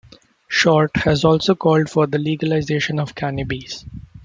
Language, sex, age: English, male, 19-29